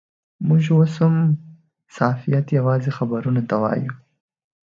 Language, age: Pashto, 19-29